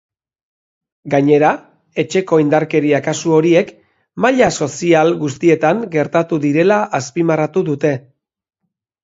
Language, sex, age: Basque, male, 50-59